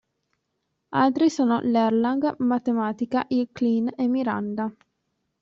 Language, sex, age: Italian, female, 19-29